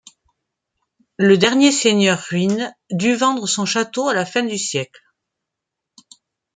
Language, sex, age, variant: French, female, 40-49, Français de métropole